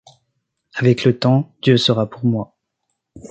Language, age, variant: French, 19-29, Français de métropole